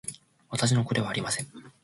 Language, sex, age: Japanese, male, 19-29